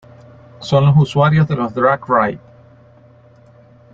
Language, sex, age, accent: Spanish, male, 30-39, Andino-Pacífico: Colombia, Perú, Ecuador, oeste de Bolivia y Venezuela andina